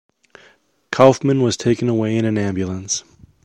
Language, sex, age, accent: English, male, 30-39, United States English